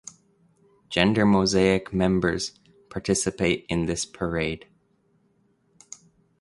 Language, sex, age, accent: English, male, 30-39, Canadian English